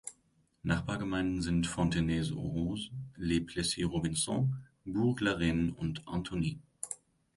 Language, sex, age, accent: German, male, 19-29, Deutschland Deutsch